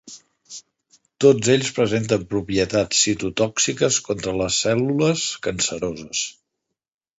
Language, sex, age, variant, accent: Catalan, male, 40-49, Central, central